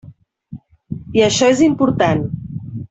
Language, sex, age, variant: Catalan, female, 40-49, Central